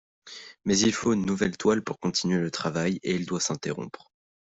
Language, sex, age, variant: French, male, under 19, Français de métropole